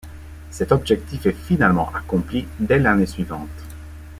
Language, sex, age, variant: French, male, 19-29, Français de métropole